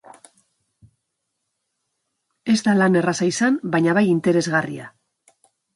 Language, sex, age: Basque, female, 40-49